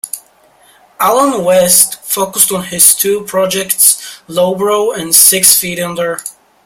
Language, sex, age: English, male, under 19